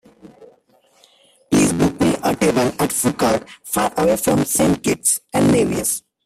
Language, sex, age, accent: English, male, 19-29, India and South Asia (India, Pakistan, Sri Lanka)